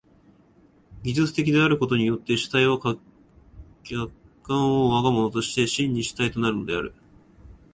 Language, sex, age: Japanese, male, 19-29